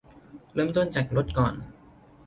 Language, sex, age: Thai, male, 19-29